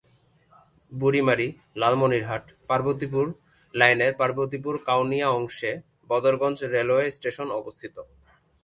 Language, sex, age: Bengali, male, 19-29